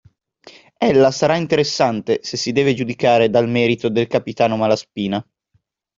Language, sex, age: Italian, male, 19-29